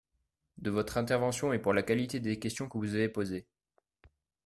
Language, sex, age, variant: French, male, 19-29, Français de métropole